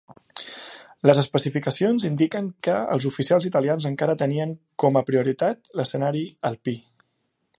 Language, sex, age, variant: Catalan, male, 30-39, Central